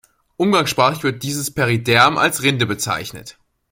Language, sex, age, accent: German, male, under 19, Deutschland Deutsch